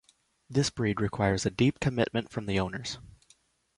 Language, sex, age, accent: English, male, 19-29, United States English